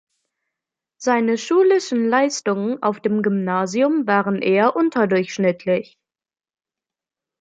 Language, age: German, 19-29